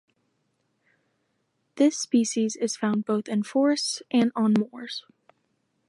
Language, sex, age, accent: English, female, under 19, United States English